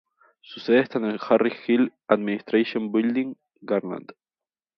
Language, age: Spanish, 19-29